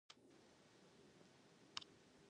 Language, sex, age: English, female, 19-29